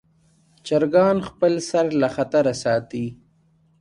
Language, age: Pashto, 19-29